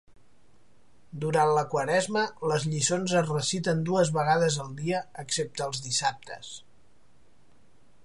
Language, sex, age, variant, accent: Catalan, male, 30-39, Central, Oriental